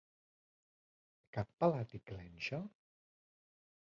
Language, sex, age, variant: Catalan, male, 30-39, Central